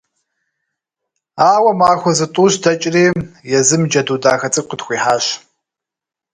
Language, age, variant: Kabardian, 30-39, Адыгэбзэ (Къэбэрдей, Кирил, псоми зэдай)